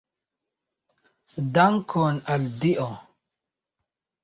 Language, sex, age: Esperanto, male, 19-29